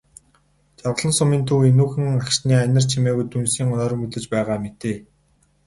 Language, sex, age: Mongolian, male, 19-29